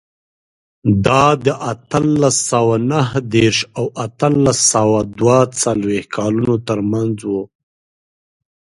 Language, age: Pashto, 30-39